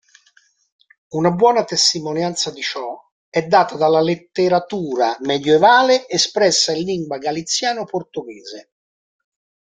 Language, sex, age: Italian, male, 60-69